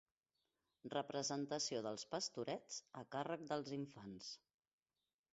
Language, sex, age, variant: Catalan, female, 40-49, Central